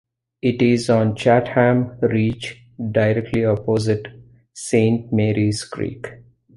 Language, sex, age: English, male, 40-49